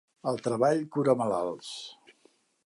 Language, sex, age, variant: Catalan, male, 60-69, Central